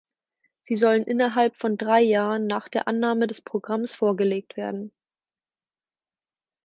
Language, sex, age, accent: German, female, 19-29, Deutschland Deutsch